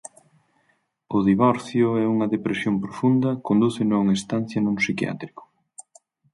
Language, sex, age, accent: Galician, male, 30-39, Normativo (estándar)